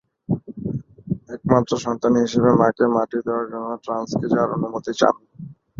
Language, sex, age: Bengali, male, 19-29